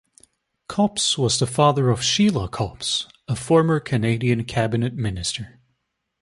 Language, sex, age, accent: English, male, 19-29, United States English